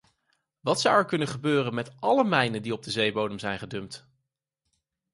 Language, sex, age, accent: Dutch, male, 30-39, Nederlands Nederlands